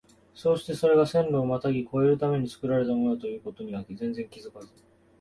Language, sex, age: Japanese, male, 19-29